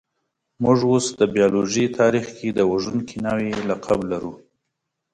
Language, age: Pashto, 30-39